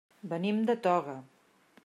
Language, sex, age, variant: Catalan, female, 50-59, Central